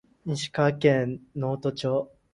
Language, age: Japanese, under 19